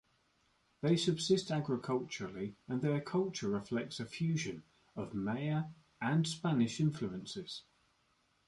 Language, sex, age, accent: English, male, 30-39, England English